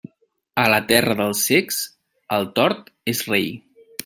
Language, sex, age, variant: Catalan, male, 40-49, Central